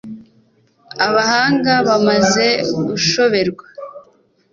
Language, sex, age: Kinyarwanda, female, 40-49